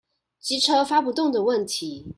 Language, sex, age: Chinese, female, 19-29